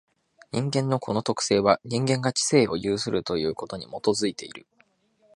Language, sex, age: Japanese, male, 19-29